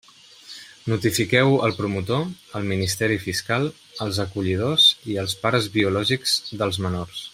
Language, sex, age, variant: Catalan, male, 30-39, Central